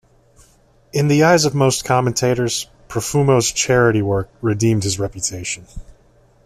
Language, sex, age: English, male, 30-39